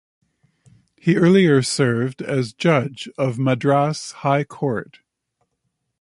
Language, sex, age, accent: English, male, 60-69, Canadian English